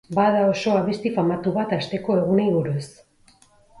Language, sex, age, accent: Basque, female, 40-49, Erdialdekoa edo Nafarra (Gipuzkoa, Nafarroa)